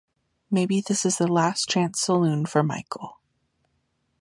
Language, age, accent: English, 19-29, United States English